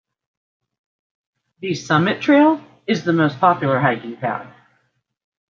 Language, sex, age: English, female, 50-59